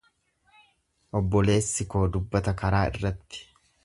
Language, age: Oromo, 30-39